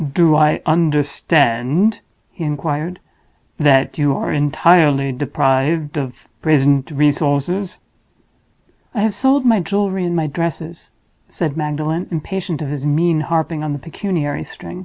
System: none